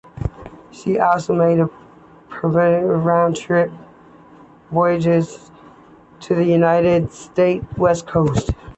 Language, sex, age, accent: English, female, 30-39, United States English